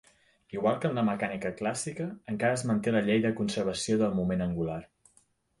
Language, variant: Catalan, Central